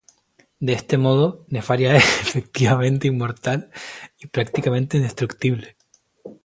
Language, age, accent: Spanish, 19-29, España: Islas Canarias